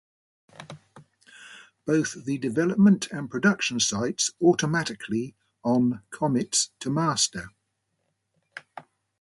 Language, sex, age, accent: English, male, 70-79, England English